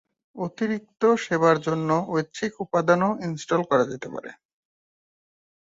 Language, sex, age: Bengali, male, 19-29